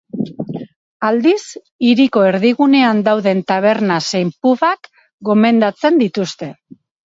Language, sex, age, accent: Basque, female, 40-49, Mendebalekoa (Araba, Bizkaia, Gipuzkoako mendebaleko herri batzuk)